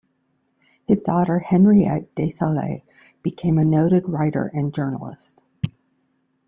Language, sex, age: English, female, 50-59